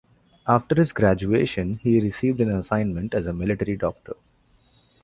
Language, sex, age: English, male, 19-29